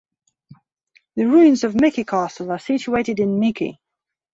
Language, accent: English, England English